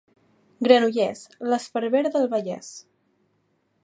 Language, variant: Catalan, Balear